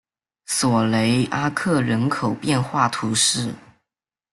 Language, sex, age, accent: Chinese, male, under 19, 出生地：湖南省